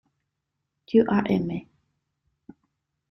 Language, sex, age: French, female, 30-39